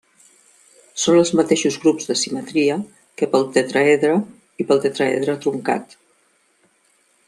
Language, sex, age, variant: Catalan, female, 50-59, Central